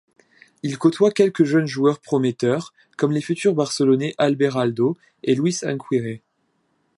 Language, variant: French, Français de métropole